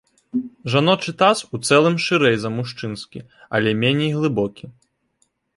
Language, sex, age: Belarusian, male, 19-29